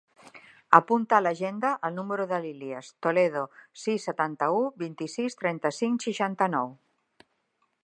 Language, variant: Catalan, Central